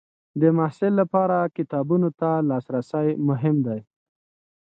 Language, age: Pashto, 30-39